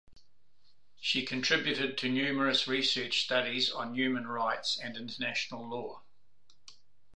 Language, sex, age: English, male, 70-79